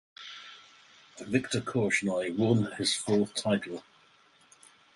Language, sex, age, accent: English, male, 50-59, England English